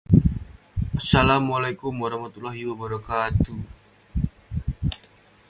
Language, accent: English, Malaysian English